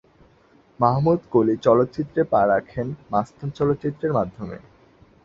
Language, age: Bengali, 19-29